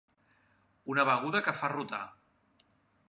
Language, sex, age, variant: Catalan, male, 40-49, Central